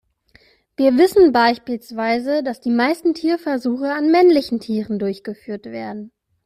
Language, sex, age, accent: German, female, 30-39, Deutschland Deutsch